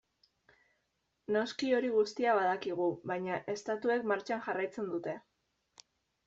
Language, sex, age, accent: Basque, female, 19-29, Mendebalekoa (Araba, Bizkaia, Gipuzkoako mendebaleko herri batzuk)